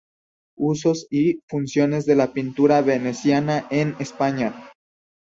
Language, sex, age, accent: Spanish, male, 19-29, México